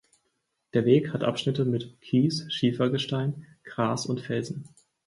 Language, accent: German, Deutschland Deutsch